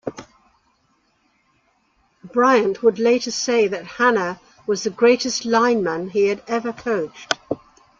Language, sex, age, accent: English, female, 70-79, England English